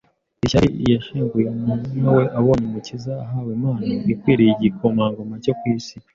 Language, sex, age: Kinyarwanda, male, 19-29